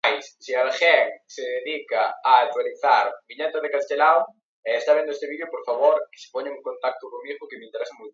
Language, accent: Spanish, España: Norte peninsular (Asturias, Castilla y León, Cantabria, País Vasco, Navarra, Aragón, La Rioja, Guadalajara, Cuenca)